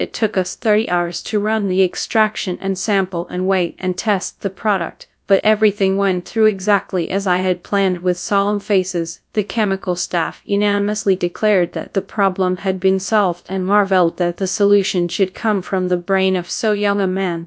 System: TTS, GradTTS